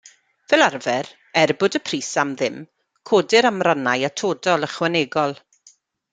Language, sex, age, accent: Welsh, female, 40-49, Y Deyrnas Unedig Cymraeg